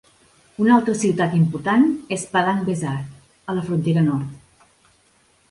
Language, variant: Catalan, Central